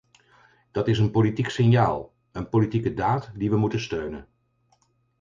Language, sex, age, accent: Dutch, male, 50-59, Nederlands Nederlands